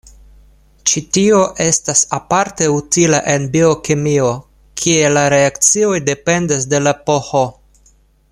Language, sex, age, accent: Esperanto, male, 19-29, Internacia